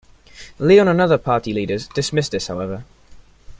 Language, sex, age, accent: English, male, under 19, England English